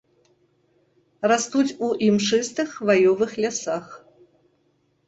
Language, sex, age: Belarusian, female, 50-59